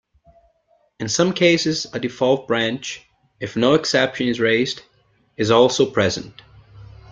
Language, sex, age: English, male, 19-29